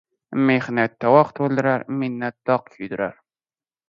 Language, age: Uzbek, 19-29